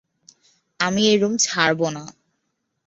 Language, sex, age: Bengali, female, 19-29